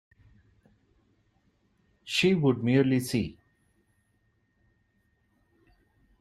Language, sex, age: English, male, 40-49